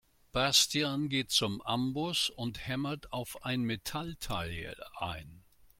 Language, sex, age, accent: German, male, 70-79, Deutschland Deutsch